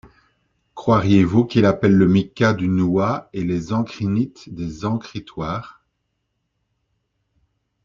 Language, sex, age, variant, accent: French, male, 50-59, Français d'Europe, Français de Belgique